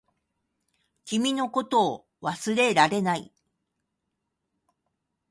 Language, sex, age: Japanese, female, 60-69